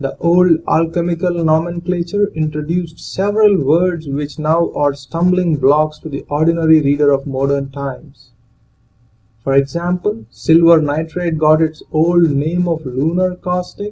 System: none